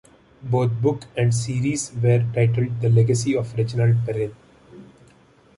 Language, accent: English, India and South Asia (India, Pakistan, Sri Lanka)